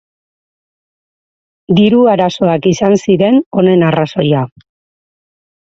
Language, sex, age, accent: Basque, female, 30-39, Mendebalekoa (Araba, Bizkaia, Gipuzkoako mendebaleko herri batzuk)